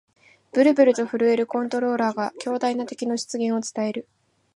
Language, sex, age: Japanese, female, 19-29